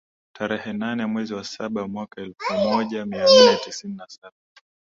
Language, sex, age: Swahili, male, 19-29